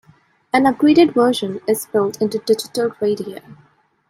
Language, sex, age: English, female, 19-29